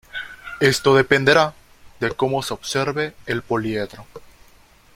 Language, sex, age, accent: Spanish, male, 19-29, México